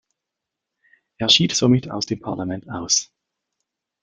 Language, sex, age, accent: German, male, 30-39, Schweizerdeutsch